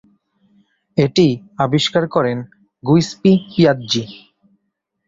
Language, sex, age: Bengali, male, 19-29